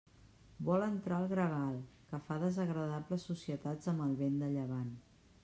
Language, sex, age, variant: Catalan, female, 40-49, Central